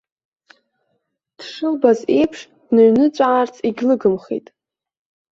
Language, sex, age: Abkhazian, female, under 19